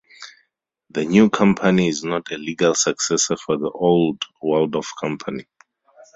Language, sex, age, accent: English, male, 30-39, Southern African (South Africa, Zimbabwe, Namibia)